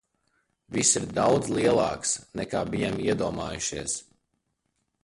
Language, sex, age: Latvian, male, 19-29